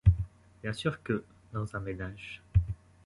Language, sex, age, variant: French, male, 19-29, Français de métropole